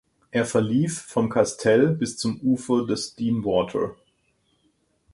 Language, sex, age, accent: German, male, 50-59, Deutschland Deutsch